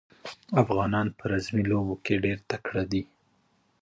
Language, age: Pashto, 30-39